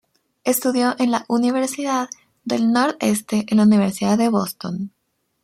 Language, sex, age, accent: Spanish, female, 19-29, Andino-Pacífico: Colombia, Perú, Ecuador, oeste de Bolivia y Venezuela andina